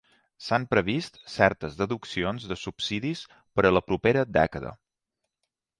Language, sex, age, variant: Catalan, male, 40-49, Balear